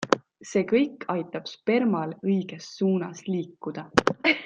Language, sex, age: Estonian, female, 19-29